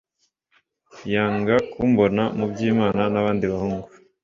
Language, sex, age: Kinyarwanda, female, 19-29